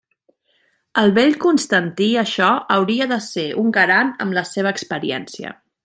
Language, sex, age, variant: Catalan, female, 30-39, Central